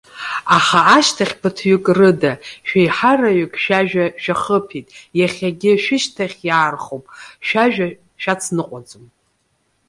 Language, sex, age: Abkhazian, female, 40-49